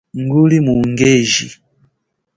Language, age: Chokwe, 30-39